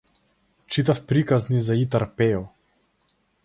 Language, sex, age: Macedonian, male, 19-29